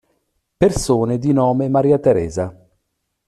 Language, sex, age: Italian, male, 50-59